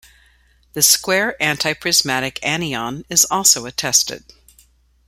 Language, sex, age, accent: English, female, 50-59, United States English